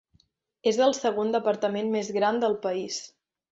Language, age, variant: Catalan, 19-29, Central